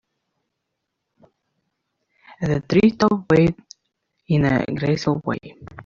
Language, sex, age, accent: English, male, under 19, England English